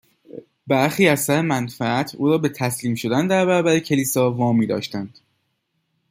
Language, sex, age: Persian, male, 19-29